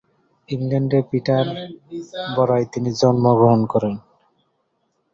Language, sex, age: Bengali, male, 30-39